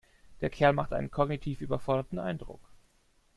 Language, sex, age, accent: German, male, 30-39, Deutschland Deutsch